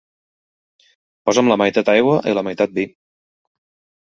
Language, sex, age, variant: Catalan, male, 40-49, Central